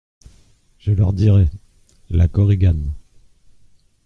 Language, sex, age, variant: French, male, 40-49, Français de métropole